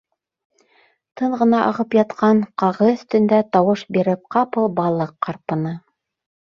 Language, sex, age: Bashkir, female, 30-39